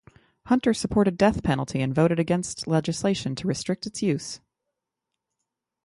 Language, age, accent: English, 30-39, United States English